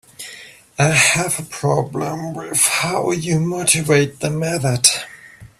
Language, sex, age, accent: English, male, 30-39, England English